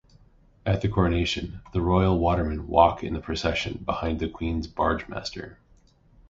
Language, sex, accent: English, male, United States English